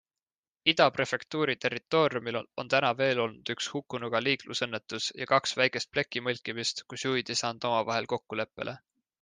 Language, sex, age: Estonian, male, 19-29